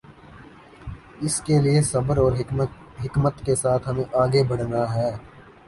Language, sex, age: Urdu, male, 19-29